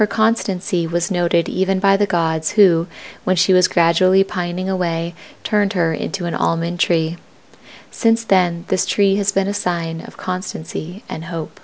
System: none